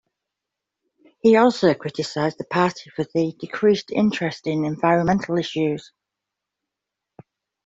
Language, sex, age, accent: English, female, 40-49, England English